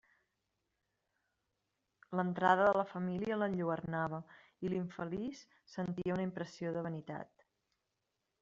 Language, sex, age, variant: Catalan, female, 30-39, Central